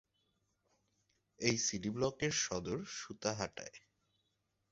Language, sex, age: Bengali, male, 30-39